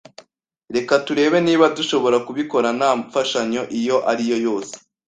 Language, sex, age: Kinyarwanda, male, 19-29